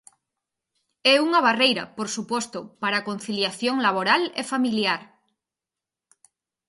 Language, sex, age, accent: Galician, female, 30-39, Central (gheada)